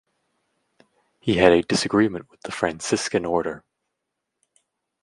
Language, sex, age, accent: English, male, 19-29, United States English